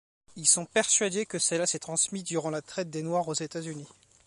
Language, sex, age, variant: French, male, 19-29, Français de métropole